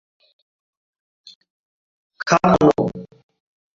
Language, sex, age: Bengali, male, 19-29